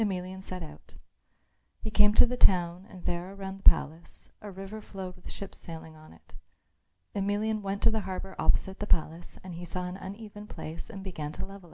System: none